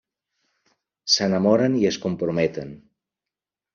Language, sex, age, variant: Catalan, male, 60-69, Central